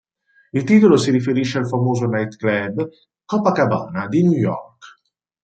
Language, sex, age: Italian, male, 30-39